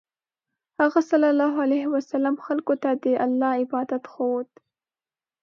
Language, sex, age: Pashto, female, 19-29